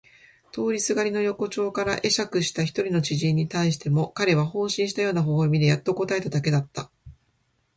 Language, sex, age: Japanese, female, 40-49